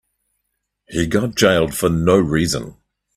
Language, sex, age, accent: English, male, 40-49, New Zealand English